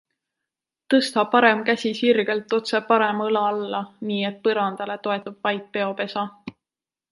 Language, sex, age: Estonian, female, 19-29